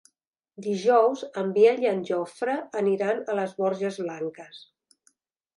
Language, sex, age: Catalan, female, 50-59